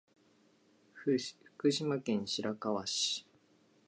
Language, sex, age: Japanese, male, under 19